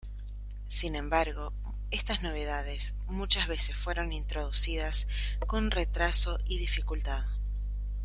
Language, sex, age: Spanish, female, 19-29